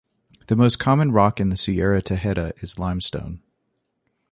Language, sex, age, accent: English, male, 19-29, United States English